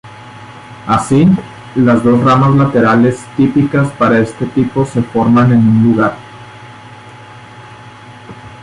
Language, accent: Spanish, México